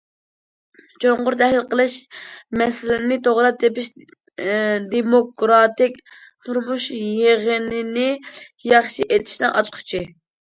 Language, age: Uyghur, 19-29